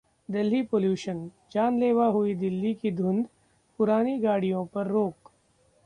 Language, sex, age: Hindi, male, 30-39